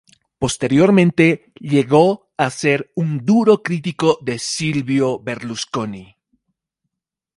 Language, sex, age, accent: Spanish, male, 30-39, Andino-Pacífico: Colombia, Perú, Ecuador, oeste de Bolivia y Venezuela andina